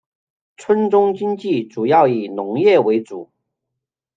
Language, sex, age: Chinese, male, 40-49